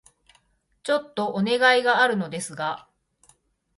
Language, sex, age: Japanese, female, 40-49